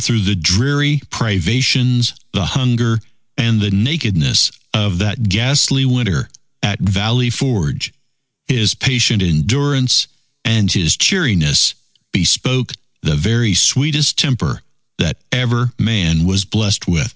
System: none